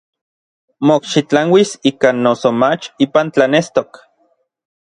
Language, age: Orizaba Nahuatl, 30-39